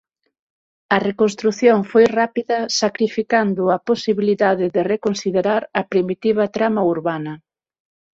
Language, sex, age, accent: Galician, female, 30-39, Normativo (estándar); Neofalante